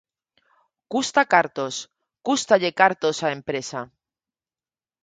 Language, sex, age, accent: Galician, female, 40-49, Normativo (estándar)